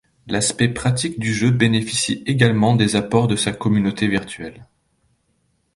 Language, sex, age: French, male, 30-39